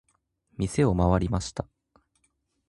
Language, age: Japanese, 19-29